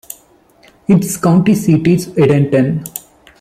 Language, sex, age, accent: English, male, 19-29, India and South Asia (India, Pakistan, Sri Lanka)